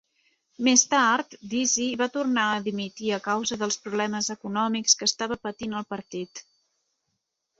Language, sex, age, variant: Catalan, female, 30-39, Central